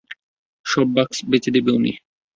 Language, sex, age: Bengali, male, 19-29